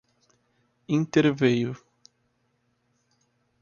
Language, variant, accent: Portuguese, Portuguese (Brasil), Paulista